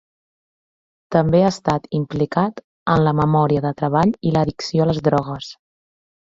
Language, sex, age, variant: Catalan, female, 19-29, Central